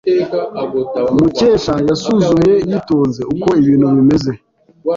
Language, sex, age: Kinyarwanda, male, 30-39